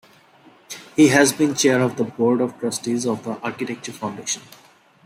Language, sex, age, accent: English, male, 19-29, India and South Asia (India, Pakistan, Sri Lanka)